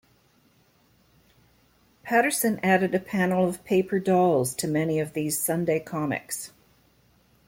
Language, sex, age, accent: English, female, 60-69, Canadian English